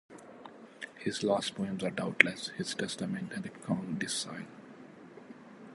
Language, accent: English, India and South Asia (India, Pakistan, Sri Lanka)